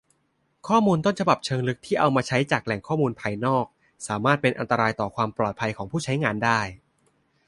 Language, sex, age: Thai, male, 19-29